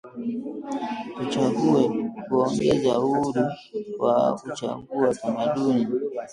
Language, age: Swahili, 19-29